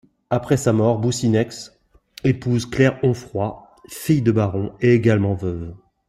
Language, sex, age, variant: French, male, 50-59, Français de métropole